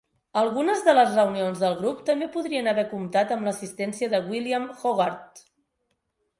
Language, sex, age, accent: Catalan, female, 30-39, Oriental